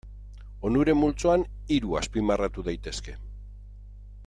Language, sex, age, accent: Basque, male, 50-59, Erdialdekoa edo Nafarra (Gipuzkoa, Nafarroa)